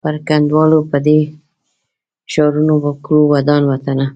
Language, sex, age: Pashto, female, 50-59